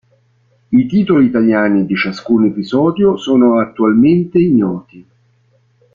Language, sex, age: Italian, male, 50-59